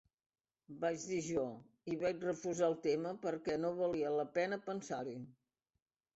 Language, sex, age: Catalan, female, 70-79